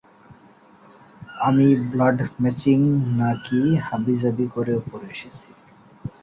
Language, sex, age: Bengali, male, 19-29